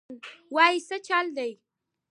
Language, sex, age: Pashto, female, 30-39